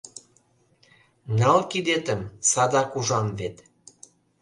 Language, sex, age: Mari, male, 50-59